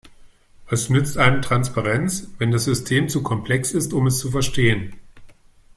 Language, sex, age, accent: German, male, 40-49, Deutschland Deutsch